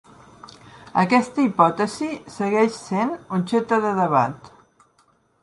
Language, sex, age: Catalan, female, 60-69